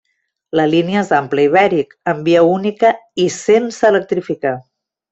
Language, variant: Catalan, Central